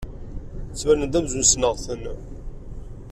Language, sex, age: Kabyle, male, 40-49